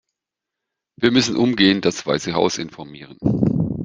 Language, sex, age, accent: German, male, 50-59, Deutschland Deutsch